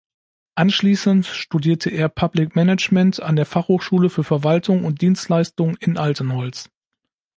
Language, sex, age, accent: German, male, 40-49, Deutschland Deutsch